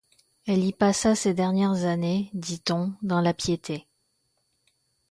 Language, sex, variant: French, female, Français de métropole